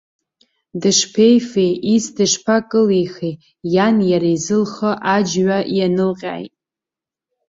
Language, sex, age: Abkhazian, female, under 19